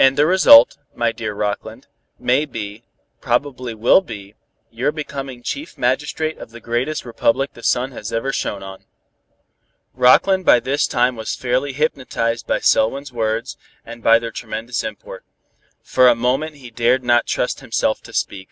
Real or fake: real